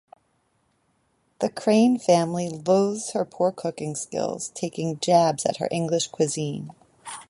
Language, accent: English, United States English